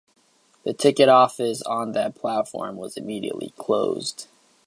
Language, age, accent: English, under 19, United States English